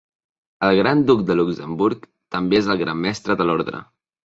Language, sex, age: Catalan, male, under 19